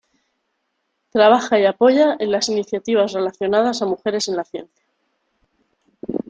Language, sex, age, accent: Spanish, female, 30-39, España: Centro-Sur peninsular (Madrid, Toledo, Castilla-La Mancha)